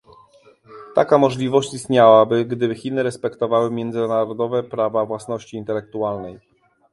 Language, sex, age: Polish, male, 40-49